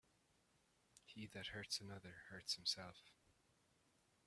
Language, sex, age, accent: English, male, 19-29, Irish English